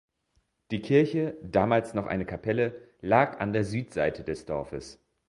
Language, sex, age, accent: German, male, 19-29, Deutschland Deutsch